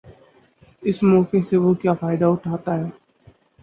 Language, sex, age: Urdu, male, 19-29